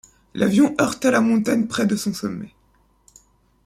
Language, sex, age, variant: French, male, under 19, Français de métropole